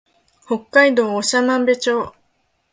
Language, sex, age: Japanese, female, 19-29